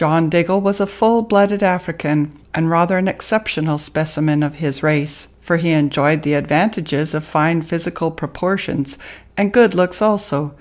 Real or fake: real